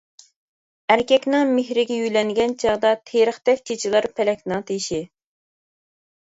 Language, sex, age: Uyghur, female, 19-29